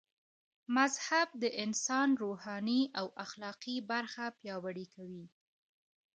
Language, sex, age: Pashto, female, 30-39